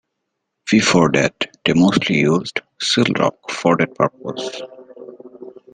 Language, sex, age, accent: English, male, 19-29, United States English